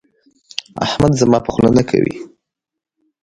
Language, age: Pashto, 19-29